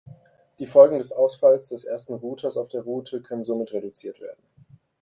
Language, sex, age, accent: German, male, 19-29, Deutschland Deutsch